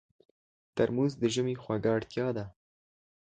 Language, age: Pashto, under 19